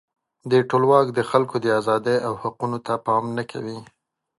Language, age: Pashto, 19-29